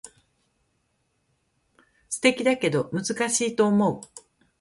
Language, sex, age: Japanese, female, 50-59